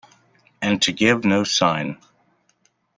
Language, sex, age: English, male, 30-39